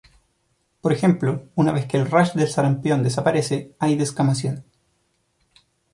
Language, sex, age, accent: Spanish, male, 30-39, Chileno: Chile, Cuyo